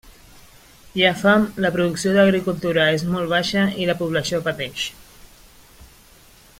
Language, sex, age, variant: Catalan, female, 30-39, Central